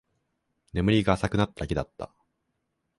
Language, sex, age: Japanese, male, 19-29